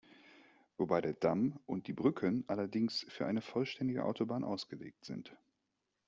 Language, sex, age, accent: German, male, 30-39, Deutschland Deutsch